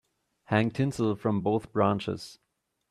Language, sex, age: English, male, 19-29